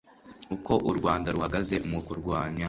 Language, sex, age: Kinyarwanda, male, under 19